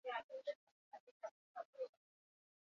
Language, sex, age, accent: Basque, female, 40-49, Mendebalekoa (Araba, Bizkaia, Gipuzkoako mendebaleko herri batzuk)